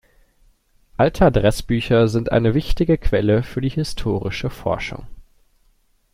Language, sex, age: German, male, 19-29